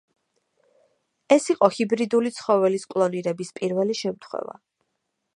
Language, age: Georgian, 30-39